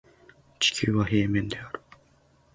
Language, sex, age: Japanese, male, 19-29